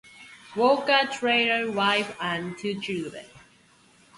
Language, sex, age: English, female, 19-29